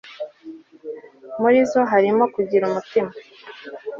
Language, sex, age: Kinyarwanda, female, 19-29